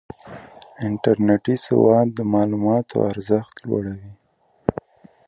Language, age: Pashto, 19-29